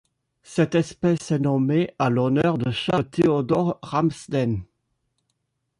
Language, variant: French, Français de métropole